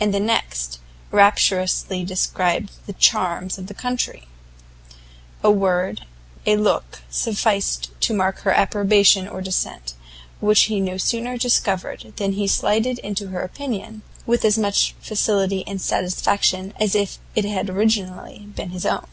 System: none